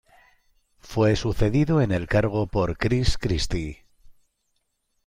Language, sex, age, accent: Spanish, male, 50-59, España: Centro-Sur peninsular (Madrid, Toledo, Castilla-La Mancha)